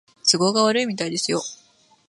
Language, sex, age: Japanese, female, 19-29